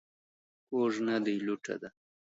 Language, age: Pashto, 40-49